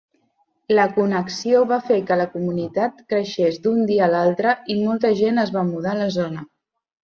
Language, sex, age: Catalan, female, 30-39